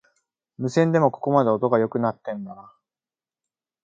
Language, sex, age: Japanese, male, 19-29